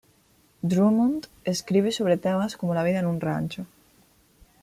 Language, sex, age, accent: Spanish, female, 19-29, España: Sur peninsular (Andalucia, Extremadura, Murcia)